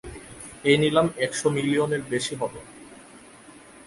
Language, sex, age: Bengali, male, 19-29